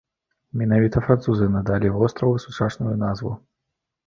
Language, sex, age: Belarusian, male, 30-39